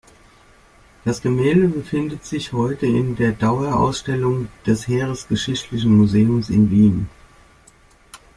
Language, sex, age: German, female, 60-69